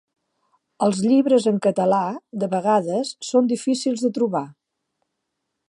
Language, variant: Catalan, Central